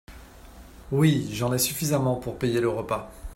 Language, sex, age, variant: French, male, 40-49, Français de métropole